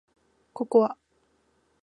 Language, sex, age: Japanese, female, under 19